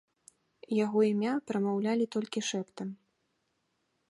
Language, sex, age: Belarusian, female, 19-29